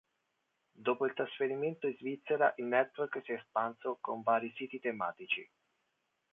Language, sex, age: Italian, male, 40-49